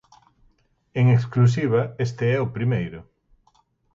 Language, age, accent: Galician, 40-49, Oriental (común en zona oriental)